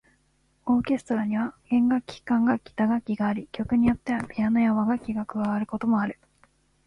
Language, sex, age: Japanese, female, 19-29